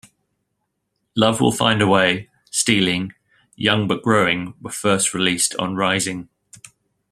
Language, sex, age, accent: English, male, 40-49, England English